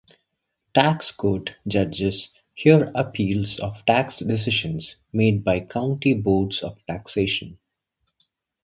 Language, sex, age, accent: English, male, 30-39, India and South Asia (India, Pakistan, Sri Lanka)